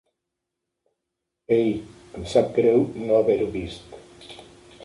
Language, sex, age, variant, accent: Catalan, male, 60-69, Central, Català central